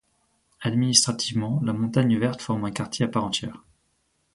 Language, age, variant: French, 19-29, Français de métropole